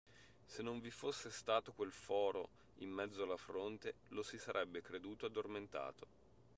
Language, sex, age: Italian, male, 30-39